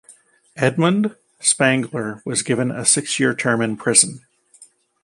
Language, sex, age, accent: English, male, 50-59, United States English